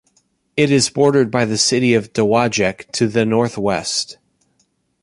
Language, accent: English, United States English